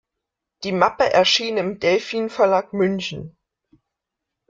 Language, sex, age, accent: German, female, 19-29, Deutschland Deutsch